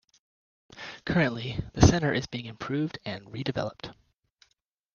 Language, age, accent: English, 30-39, United States English